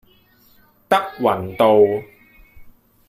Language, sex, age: Cantonese, male, 40-49